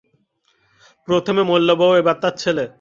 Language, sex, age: Bengali, male, 19-29